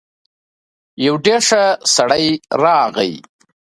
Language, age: Pashto, 30-39